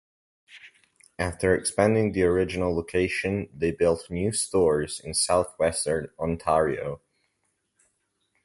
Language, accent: English, United States English